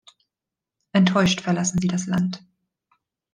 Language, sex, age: German, female, 30-39